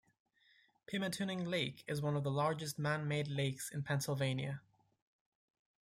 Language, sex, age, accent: English, male, 19-29, United States English